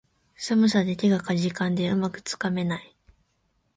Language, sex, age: Japanese, female, 19-29